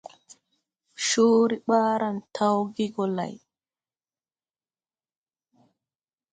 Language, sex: Tupuri, female